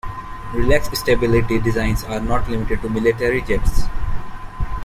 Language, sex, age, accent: English, male, 19-29, India and South Asia (India, Pakistan, Sri Lanka)